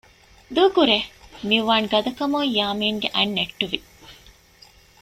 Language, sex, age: Divehi, female, 19-29